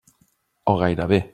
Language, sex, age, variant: Catalan, male, 30-39, Central